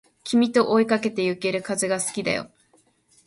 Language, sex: Japanese, female